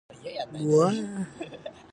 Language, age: Japanese, 19-29